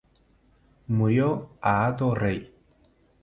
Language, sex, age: Spanish, male, 19-29